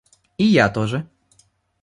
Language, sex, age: Russian, male, under 19